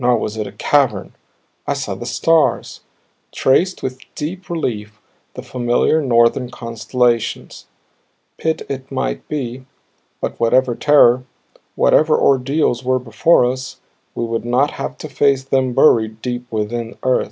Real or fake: real